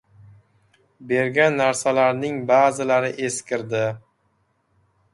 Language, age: Uzbek, 19-29